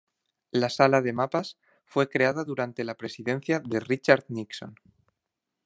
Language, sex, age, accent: Spanish, male, 19-29, España: Centro-Sur peninsular (Madrid, Toledo, Castilla-La Mancha)